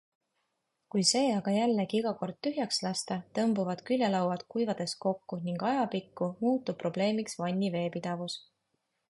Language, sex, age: Estonian, female, 30-39